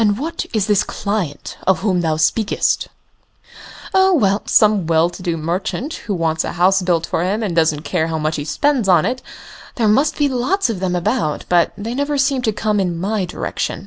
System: none